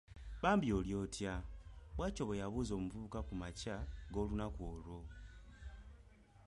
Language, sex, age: Ganda, male, 19-29